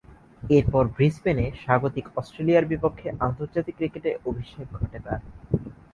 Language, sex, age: Bengali, male, 19-29